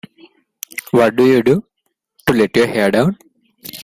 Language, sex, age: English, male, 19-29